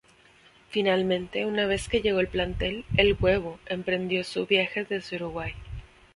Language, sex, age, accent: Spanish, female, 19-29, México